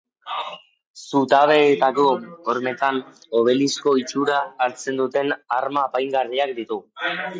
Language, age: Basque, under 19